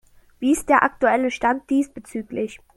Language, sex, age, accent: German, male, under 19, Deutschland Deutsch